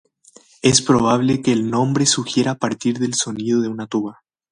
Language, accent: Spanish, España: Centro-Sur peninsular (Madrid, Toledo, Castilla-La Mancha)